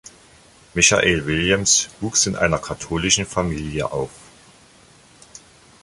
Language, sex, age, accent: German, male, 50-59, Deutschland Deutsch